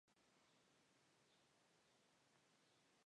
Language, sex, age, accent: Spanish, female, 19-29, México